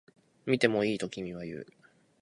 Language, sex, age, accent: Japanese, male, 19-29, 東京